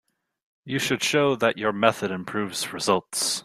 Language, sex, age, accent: English, male, 19-29, United States English